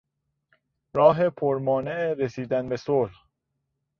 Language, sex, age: Persian, male, 30-39